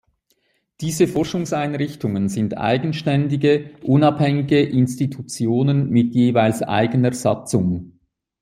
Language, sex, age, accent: German, male, 40-49, Schweizerdeutsch